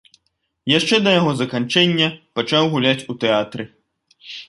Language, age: Belarusian, 19-29